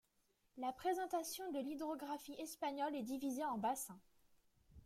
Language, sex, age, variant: French, female, under 19, Français de métropole